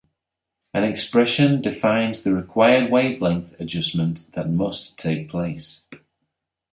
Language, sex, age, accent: English, male, 30-39, England English